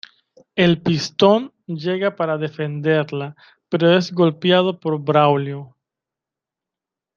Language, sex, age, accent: Spanish, male, 30-39, Caribe: Cuba, Venezuela, Puerto Rico, República Dominicana, Panamá, Colombia caribeña, México caribeño, Costa del golfo de México